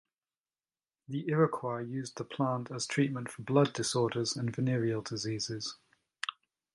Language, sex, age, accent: English, male, 40-49, England English